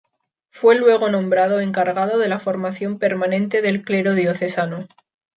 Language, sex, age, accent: Spanish, female, 19-29, España: Norte peninsular (Asturias, Castilla y León, Cantabria, País Vasco, Navarra, Aragón, La Rioja, Guadalajara, Cuenca)